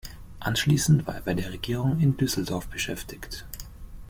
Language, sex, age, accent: German, male, 19-29, Österreichisches Deutsch